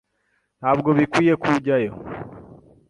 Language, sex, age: Kinyarwanda, male, 19-29